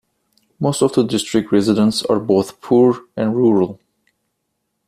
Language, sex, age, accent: English, male, 19-29, United States English